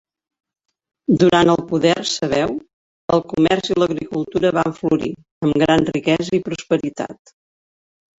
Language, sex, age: Catalan, female, 60-69